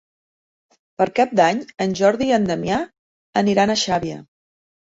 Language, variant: Catalan, Central